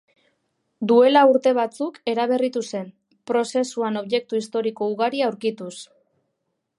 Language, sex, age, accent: Basque, female, 19-29, Mendebalekoa (Araba, Bizkaia, Gipuzkoako mendebaleko herri batzuk)